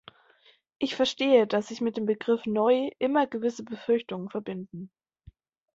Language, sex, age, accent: German, female, 19-29, Deutschland Deutsch